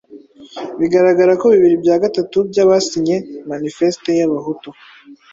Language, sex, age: Kinyarwanda, male, 19-29